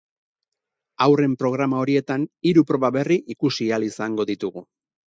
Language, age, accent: Basque, 40-49, Erdialdekoa edo Nafarra (Gipuzkoa, Nafarroa)